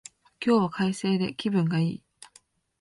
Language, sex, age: Japanese, female, 19-29